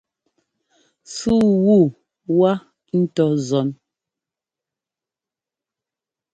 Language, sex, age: Ngomba, female, 40-49